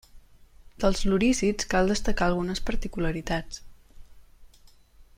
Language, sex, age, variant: Catalan, female, 19-29, Central